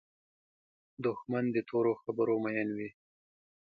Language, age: Pashto, 19-29